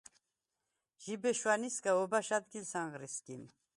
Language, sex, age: Svan, female, 70-79